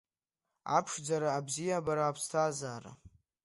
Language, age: Abkhazian, under 19